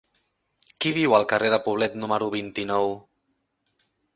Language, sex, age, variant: Catalan, male, 19-29, Central